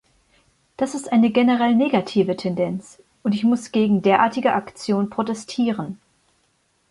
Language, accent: German, Deutschland Deutsch